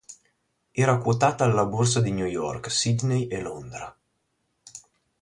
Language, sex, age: Italian, male, 30-39